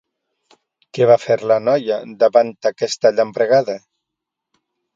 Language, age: Catalan, 60-69